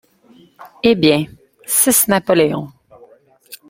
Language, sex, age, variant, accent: French, female, 19-29, Français d'Amérique du Nord, Français du Canada